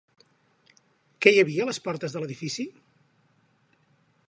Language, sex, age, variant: Catalan, male, 50-59, Central